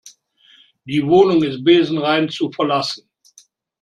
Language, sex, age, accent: German, male, 60-69, Deutschland Deutsch